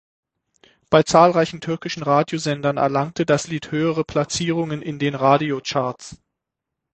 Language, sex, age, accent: German, male, 30-39, Deutschland Deutsch